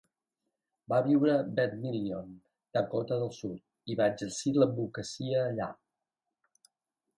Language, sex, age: Catalan, male, 50-59